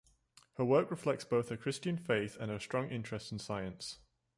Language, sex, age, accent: English, male, 19-29, England English